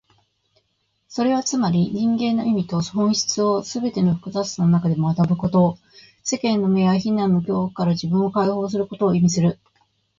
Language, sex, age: Japanese, female, 50-59